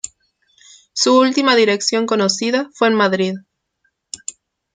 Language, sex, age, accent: Spanish, female, 19-29, Rioplatense: Argentina, Uruguay, este de Bolivia, Paraguay